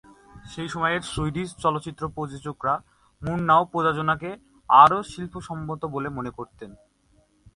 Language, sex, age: Bengali, male, 19-29